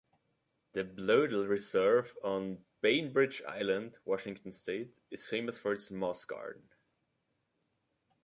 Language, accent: English, United States English